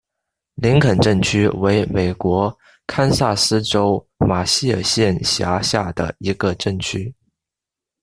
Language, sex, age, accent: Chinese, male, under 19, 出生地：广东省